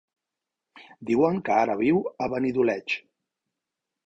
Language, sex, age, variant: Catalan, male, 40-49, Central